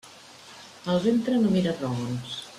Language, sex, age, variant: Catalan, female, 50-59, Central